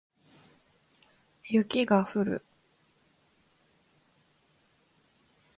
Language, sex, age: Japanese, female, 19-29